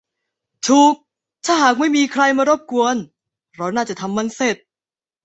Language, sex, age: Thai, female, under 19